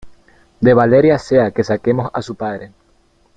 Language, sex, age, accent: Spanish, male, 19-29, México